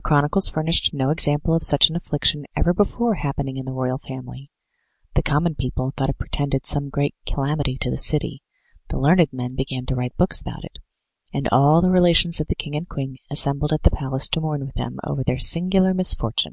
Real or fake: real